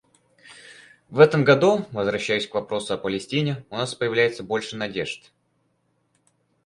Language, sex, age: Russian, male, under 19